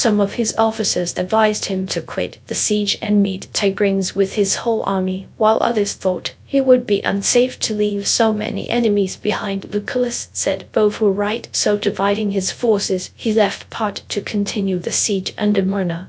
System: TTS, GradTTS